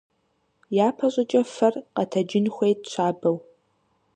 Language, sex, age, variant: Kabardian, female, 19-29, Адыгэбзэ (Къэбэрдей, Кирил, псоми зэдай)